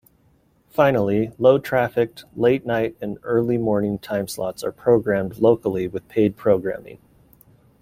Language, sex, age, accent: English, male, 30-39, United States English